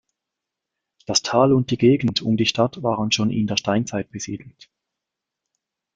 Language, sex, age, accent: German, male, 30-39, Schweizerdeutsch